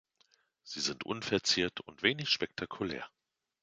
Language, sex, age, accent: German, male, 40-49, Deutschland Deutsch